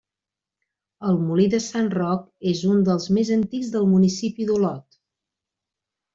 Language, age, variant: Catalan, 40-49, Central